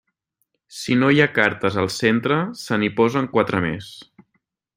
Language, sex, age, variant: Catalan, male, 19-29, Central